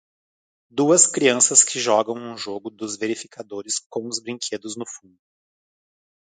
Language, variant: Portuguese, Portuguese (Brasil)